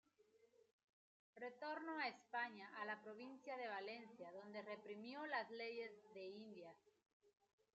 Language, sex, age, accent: Spanish, female, 30-39, América central